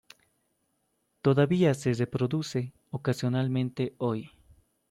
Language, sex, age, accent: Spanish, male, 19-29, Andino-Pacífico: Colombia, Perú, Ecuador, oeste de Bolivia y Venezuela andina